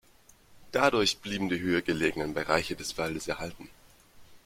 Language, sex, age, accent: German, male, 19-29, Deutschland Deutsch